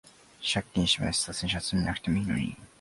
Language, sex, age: Japanese, male, 19-29